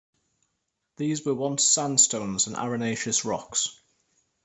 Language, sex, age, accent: English, male, 19-29, England English